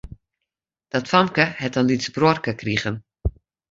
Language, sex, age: Western Frisian, female, 50-59